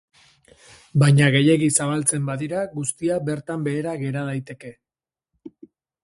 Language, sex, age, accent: Basque, male, 30-39, Mendebalekoa (Araba, Bizkaia, Gipuzkoako mendebaleko herri batzuk)